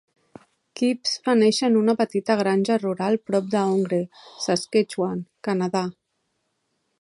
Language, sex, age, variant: Catalan, female, 40-49, Central